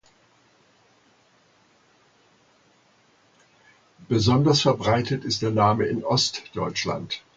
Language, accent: German, Deutschland Deutsch